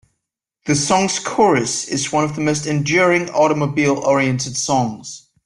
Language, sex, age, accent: English, male, 19-29, England English